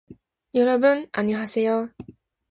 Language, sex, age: Japanese, female, 19-29